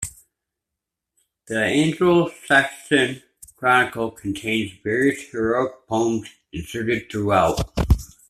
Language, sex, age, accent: English, male, 50-59, United States English